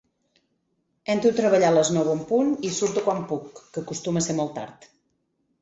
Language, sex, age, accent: Catalan, female, 30-39, Garrotxi